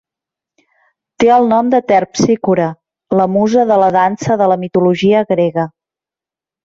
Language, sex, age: Catalan, female, 40-49